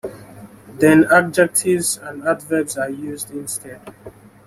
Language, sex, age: English, male, 19-29